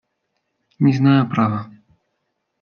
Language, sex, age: Russian, male, 19-29